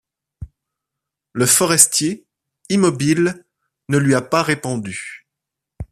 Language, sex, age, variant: French, male, 30-39, Français de métropole